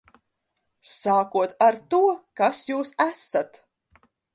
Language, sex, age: Latvian, female, 40-49